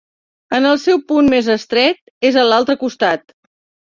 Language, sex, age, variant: Catalan, female, 60-69, Central